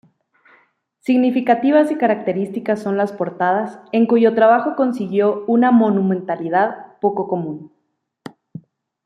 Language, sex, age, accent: Spanish, female, 30-39, México